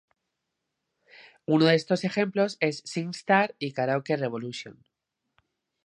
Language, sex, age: Spanish, male, 19-29